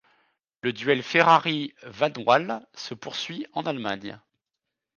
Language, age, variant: French, 30-39, Français de métropole